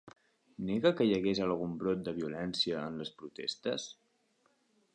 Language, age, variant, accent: Catalan, under 19, Central, central